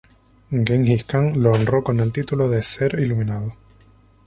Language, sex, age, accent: Spanish, male, 19-29, España: Islas Canarias